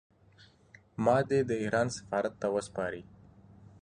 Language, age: Pashto, 30-39